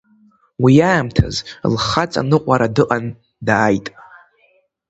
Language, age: Abkhazian, under 19